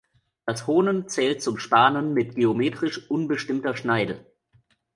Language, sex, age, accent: German, male, 19-29, Deutschland Deutsch